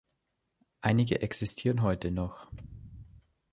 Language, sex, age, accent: German, male, under 19, Deutschland Deutsch